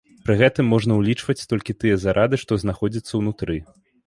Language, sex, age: Belarusian, male, 19-29